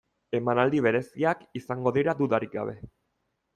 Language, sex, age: Basque, male, 30-39